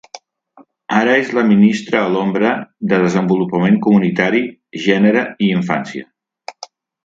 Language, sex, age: Catalan, male, 50-59